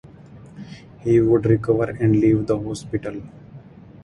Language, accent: English, India and South Asia (India, Pakistan, Sri Lanka)